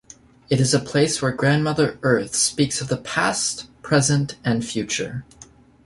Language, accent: English, United States English